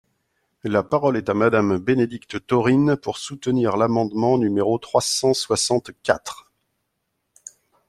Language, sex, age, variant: French, male, 50-59, Français de métropole